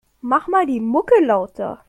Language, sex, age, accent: German, male, under 19, Deutschland Deutsch